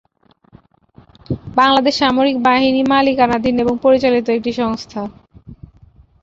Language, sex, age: Bengali, female, 19-29